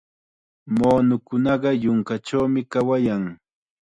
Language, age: Chiquián Ancash Quechua, 19-29